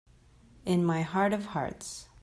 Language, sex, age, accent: English, female, 30-39, United States English